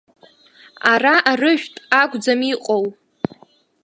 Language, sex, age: Abkhazian, female, under 19